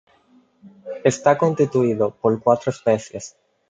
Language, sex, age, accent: Spanish, male, 19-29, Caribe: Cuba, Venezuela, Puerto Rico, República Dominicana, Panamá, Colombia caribeña, México caribeño, Costa del golfo de México